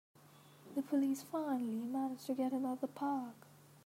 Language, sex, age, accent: English, female, under 19, India and South Asia (India, Pakistan, Sri Lanka)